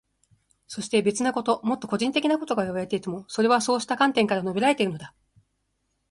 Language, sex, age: Japanese, female, under 19